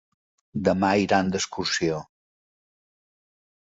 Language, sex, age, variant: Catalan, male, 60-69, Balear